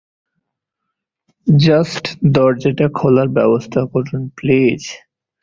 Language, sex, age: Bengali, male, 19-29